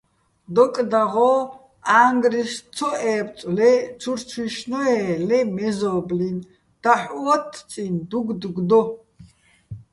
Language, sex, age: Bats, female, 70-79